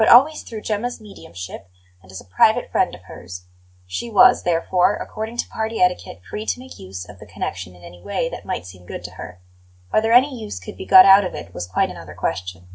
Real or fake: real